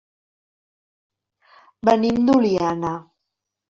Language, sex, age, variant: Catalan, female, 50-59, Central